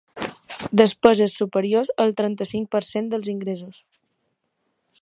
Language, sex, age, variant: Catalan, female, 19-29, Balear